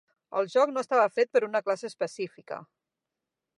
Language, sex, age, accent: Catalan, female, 40-49, central; nord-occidental